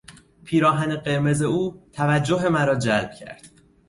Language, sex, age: Persian, male, 19-29